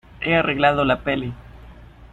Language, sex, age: Spanish, male, 30-39